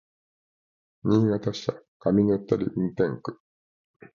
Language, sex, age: Japanese, male, 50-59